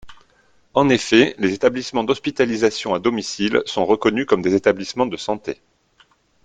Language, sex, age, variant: French, male, 30-39, Français de métropole